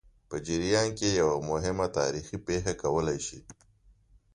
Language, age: Pashto, 40-49